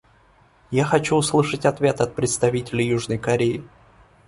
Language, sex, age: Russian, male, 19-29